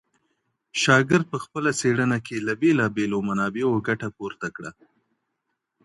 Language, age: Pashto, 30-39